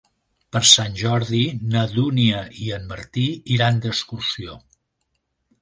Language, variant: Catalan, Central